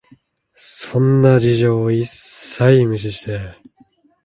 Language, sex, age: Japanese, male, 19-29